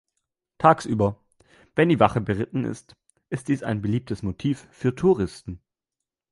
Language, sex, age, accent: German, male, under 19, Deutschland Deutsch